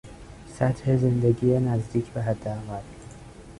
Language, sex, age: Persian, male, 19-29